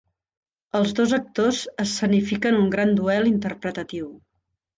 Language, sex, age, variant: Catalan, female, 40-49, Central